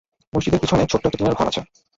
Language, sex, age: Bengali, male, 19-29